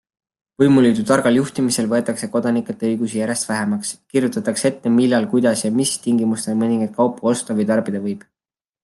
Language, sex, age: Estonian, male, 19-29